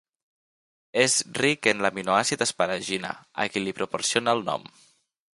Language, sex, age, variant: Catalan, male, 19-29, Nord-Occidental